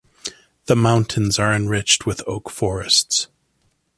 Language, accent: English, United States English